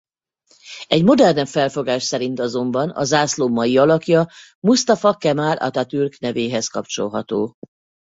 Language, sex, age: Hungarian, female, 50-59